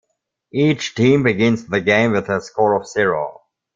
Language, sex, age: English, male, 30-39